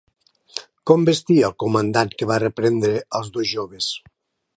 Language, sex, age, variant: Catalan, male, 60-69, Nord-Occidental